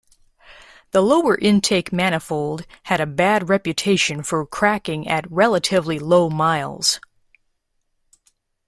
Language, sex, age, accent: English, female, 30-39, United States English